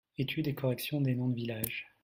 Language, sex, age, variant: French, male, 19-29, Français de métropole